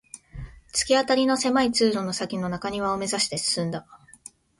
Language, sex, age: Japanese, female, 19-29